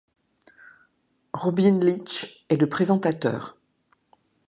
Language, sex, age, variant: French, female, 60-69, Français de métropole